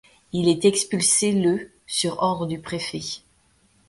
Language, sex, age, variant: French, female, 30-39, Français de métropole